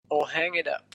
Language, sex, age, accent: English, male, 19-29, United States English